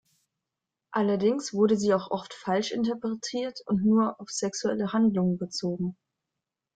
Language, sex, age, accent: German, female, 19-29, Deutschland Deutsch